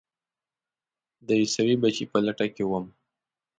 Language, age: Pashto, 19-29